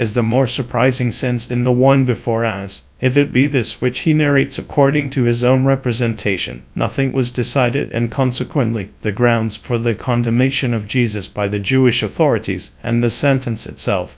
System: TTS, GradTTS